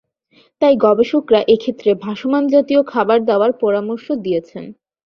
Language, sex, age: Bengali, female, 19-29